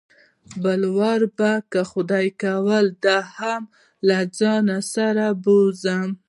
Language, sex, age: Pashto, female, 19-29